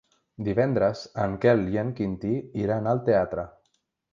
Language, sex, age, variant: Catalan, male, 19-29, Central